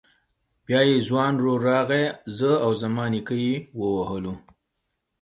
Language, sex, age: Pashto, male, 30-39